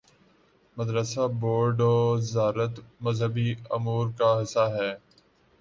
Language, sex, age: Urdu, male, 19-29